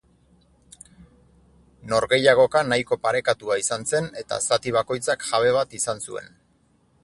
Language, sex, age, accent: Basque, male, 40-49, Erdialdekoa edo Nafarra (Gipuzkoa, Nafarroa)